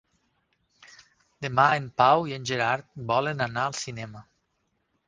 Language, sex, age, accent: Catalan, male, 50-59, Tortosí